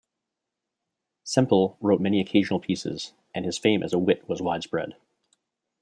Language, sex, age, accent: English, male, 30-39, Canadian English